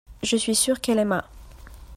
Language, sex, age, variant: French, female, 19-29, Français de métropole